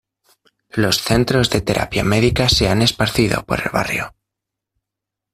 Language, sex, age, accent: Spanish, male, under 19, España: Centro-Sur peninsular (Madrid, Toledo, Castilla-La Mancha)